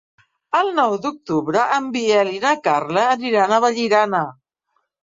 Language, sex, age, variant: Catalan, female, 50-59, Central